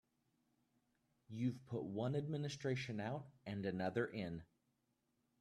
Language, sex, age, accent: English, male, 30-39, United States English